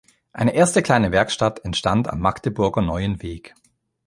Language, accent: German, Schweizerdeutsch